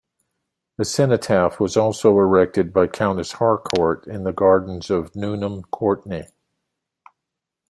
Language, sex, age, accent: English, male, 60-69, United States English